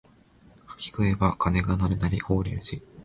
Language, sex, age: Japanese, male, 19-29